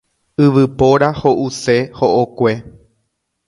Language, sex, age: Guarani, male, 30-39